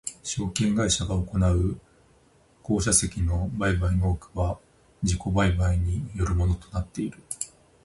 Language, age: Japanese, 30-39